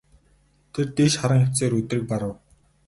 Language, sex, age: Mongolian, male, 19-29